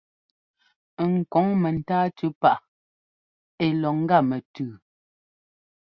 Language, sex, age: Ngomba, female, 30-39